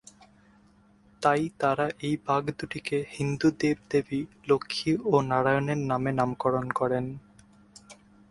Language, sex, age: Bengali, male, 19-29